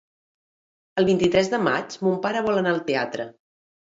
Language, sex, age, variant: Catalan, female, 40-49, Central